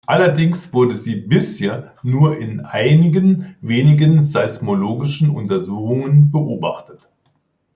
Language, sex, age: German, male, 50-59